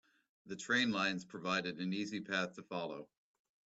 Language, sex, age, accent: English, male, 40-49, United States English